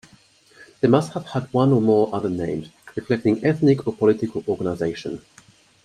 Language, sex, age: English, male, 19-29